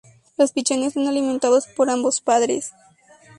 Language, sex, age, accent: Spanish, female, under 19, México